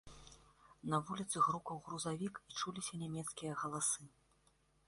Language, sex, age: Belarusian, female, 30-39